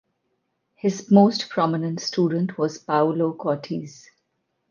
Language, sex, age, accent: English, female, 40-49, India and South Asia (India, Pakistan, Sri Lanka)